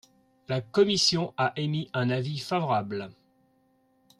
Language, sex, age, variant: French, male, 40-49, Français de métropole